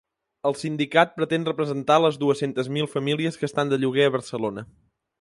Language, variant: Catalan, Central